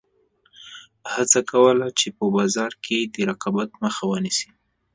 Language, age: Pashto, 19-29